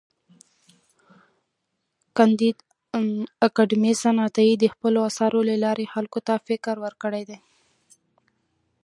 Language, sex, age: Pashto, female, 19-29